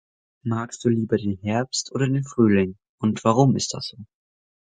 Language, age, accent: German, under 19, Deutschland Deutsch